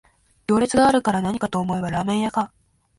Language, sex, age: Japanese, female, 19-29